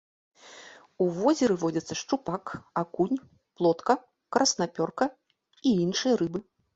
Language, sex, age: Belarusian, female, 40-49